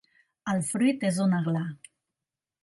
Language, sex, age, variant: Catalan, female, 40-49, Central